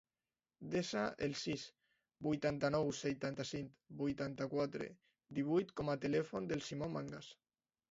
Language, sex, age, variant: Catalan, male, under 19, Alacantí